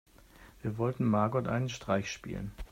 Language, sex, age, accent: German, male, 50-59, Deutschland Deutsch